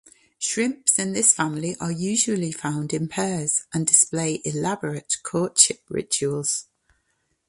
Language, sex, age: English, female, 50-59